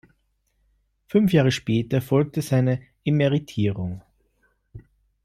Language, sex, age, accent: German, male, 19-29, Österreichisches Deutsch